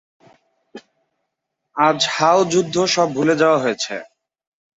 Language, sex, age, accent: Bengali, male, 19-29, Native